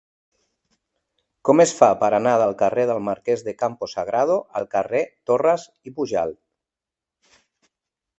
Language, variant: Catalan, Central